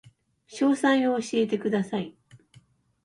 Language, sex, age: Japanese, female, 60-69